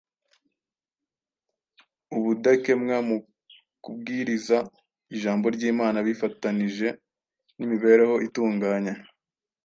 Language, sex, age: Kinyarwanda, male, 19-29